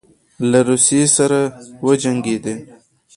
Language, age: Pashto, 19-29